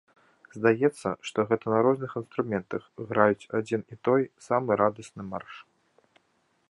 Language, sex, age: Belarusian, male, 19-29